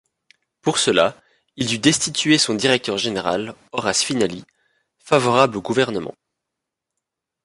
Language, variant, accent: French, Français d'Europe, Français de Belgique